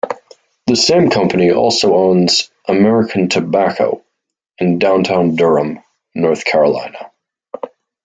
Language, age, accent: English, 19-29, Irish English